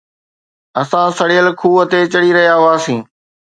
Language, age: Sindhi, 40-49